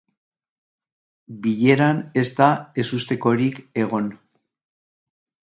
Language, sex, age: Basque, male, 60-69